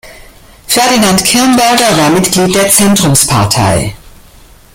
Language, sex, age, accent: German, female, 60-69, Deutschland Deutsch